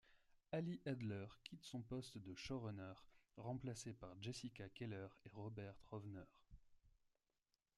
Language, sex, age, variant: French, male, 19-29, Français de métropole